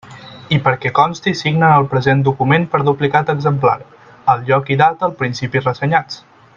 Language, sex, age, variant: Catalan, male, 19-29, Central